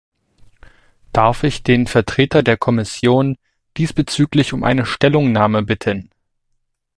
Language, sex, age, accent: German, male, 19-29, Deutschland Deutsch